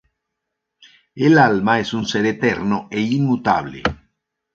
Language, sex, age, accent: Spanish, male, 60-69, Andino-Pacífico: Colombia, Perú, Ecuador, oeste de Bolivia y Venezuela andina